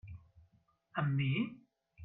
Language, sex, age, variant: Catalan, male, 50-59, Central